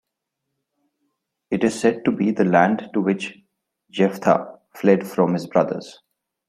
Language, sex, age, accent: English, male, 30-39, India and South Asia (India, Pakistan, Sri Lanka)